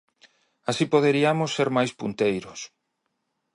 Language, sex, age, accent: Galician, male, 40-49, Normativo (estándar)